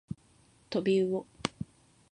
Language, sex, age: Japanese, female, 19-29